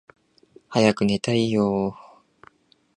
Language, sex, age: Japanese, male, 19-29